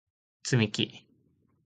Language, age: Japanese, 19-29